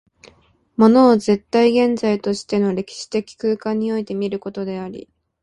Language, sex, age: Japanese, female, 19-29